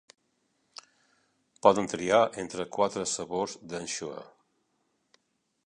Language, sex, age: Catalan, male, 60-69